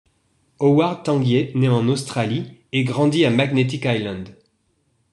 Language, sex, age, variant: French, male, 40-49, Français de métropole